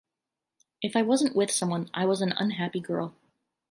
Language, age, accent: English, 30-39, United States English